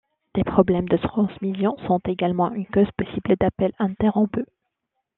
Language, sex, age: French, female, 19-29